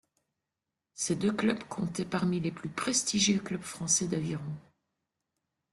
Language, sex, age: French, female, 60-69